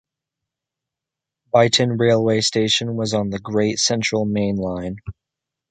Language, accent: English, United States English